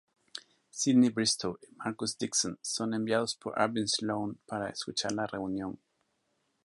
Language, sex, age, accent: Spanish, male, 40-49, América central